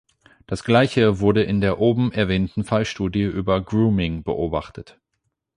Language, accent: German, Deutschland Deutsch